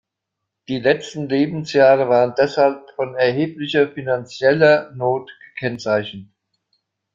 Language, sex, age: German, male, 60-69